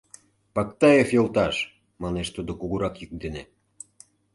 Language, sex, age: Mari, male, 50-59